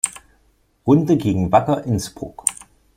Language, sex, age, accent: German, male, 19-29, Deutschland Deutsch